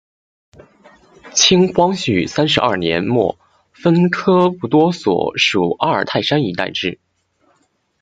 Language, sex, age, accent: Chinese, male, 19-29, 出生地：山东省